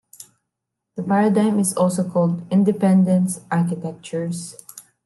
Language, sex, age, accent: English, female, 19-29, Filipino